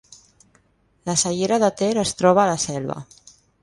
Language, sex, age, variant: Catalan, female, 30-39, Central